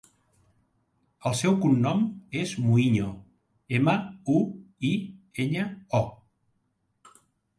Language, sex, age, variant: Catalan, male, 60-69, Central